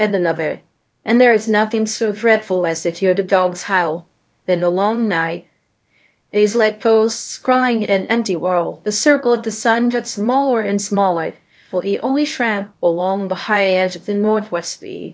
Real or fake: fake